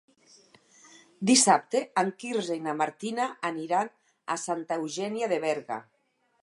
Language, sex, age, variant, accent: Catalan, female, 60-69, Nord-Occidental, nord-occidental